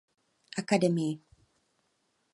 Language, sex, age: Czech, female, 30-39